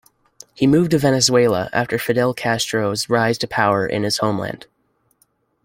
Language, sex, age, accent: English, male, under 19, United States English